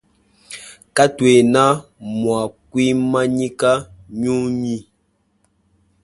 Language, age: Luba-Lulua, 19-29